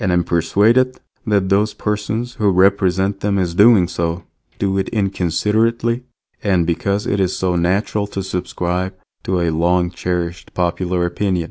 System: none